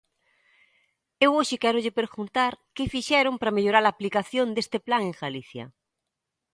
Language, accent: Galician, Normativo (estándar)